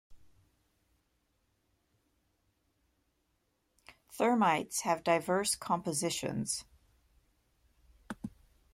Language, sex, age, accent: English, female, 50-59, United States English